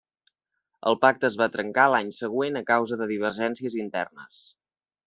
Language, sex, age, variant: Catalan, male, under 19, Central